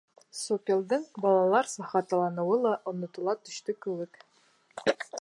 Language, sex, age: Bashkir, female, 19-29